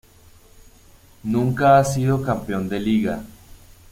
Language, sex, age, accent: Spanish, male, 19-29, Andino-Pacífico: Colombia, Perú, Ecuador, oeste de Bolivia y Venezuela andina